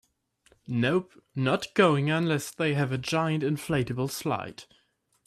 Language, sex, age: English, male, under 19